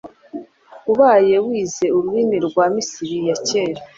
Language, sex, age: Kinyarwanda, female, 30-39